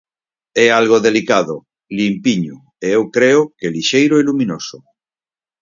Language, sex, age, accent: Galician, male, 50-59, Normativo (estándar)